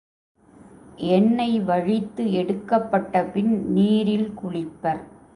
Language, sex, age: Tamil, female, 40-49